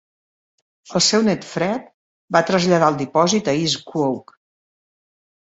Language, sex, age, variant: Catalan, female, 50-59, Central